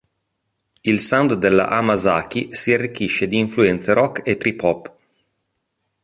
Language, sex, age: Italian, male, 30-39